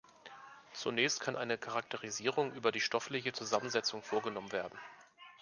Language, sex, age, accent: German, male, 30-39, Deutschland Deutsch